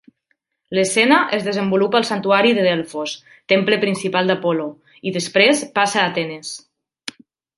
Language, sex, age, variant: Catalan, female, 30-39, Nord-Occidental